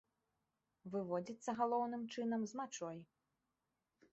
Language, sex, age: Belarusian, female, 19-29